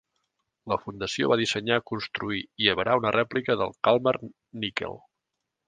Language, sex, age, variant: Catalan, male, 50-59, Central